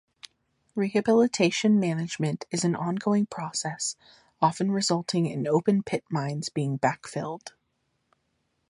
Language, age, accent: English, 19-29, United States English